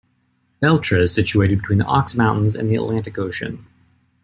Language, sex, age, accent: English, male, 19-29, United States English